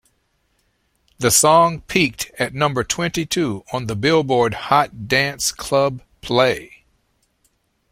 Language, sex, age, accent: English, male, 60-69, United States English